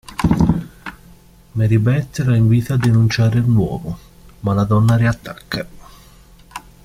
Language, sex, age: Italian, male, 30-39